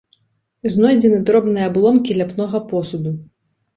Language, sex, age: Belarusian, female, 30-39